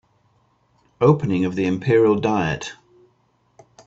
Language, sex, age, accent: English, male, 60-69, England English